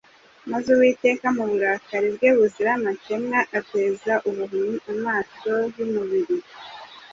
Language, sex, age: Kinyarwanda, female, 30-39